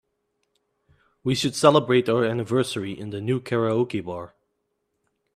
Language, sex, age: English, male, 19-29